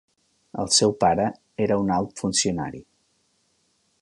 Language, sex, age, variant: Catalan, male, 50-59, Central